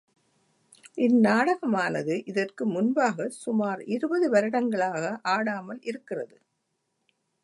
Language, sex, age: Tamil, female, 70-79